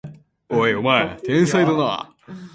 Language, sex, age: Japanese, male, 19-29